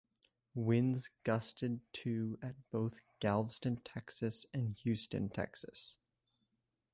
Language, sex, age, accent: English, male, under 19, United States English